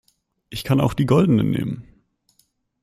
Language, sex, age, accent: German, male, 19-29, Deutschland Deutsch